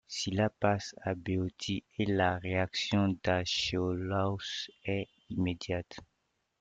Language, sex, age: French, male, 30-39